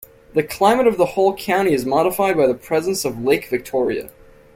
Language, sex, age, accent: English, male, under 19, Canadian English